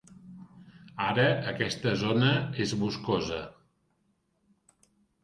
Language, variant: Catalan, Central